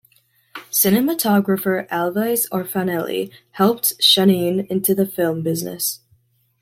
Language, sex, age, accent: English, female, 19-29, United States English